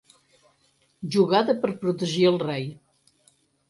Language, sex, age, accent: Catalan, female, 60-69, Empordanès